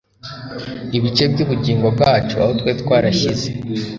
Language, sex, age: Kinyarwanda, male, under 19